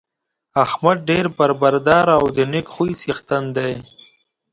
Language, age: Pashto, 19-29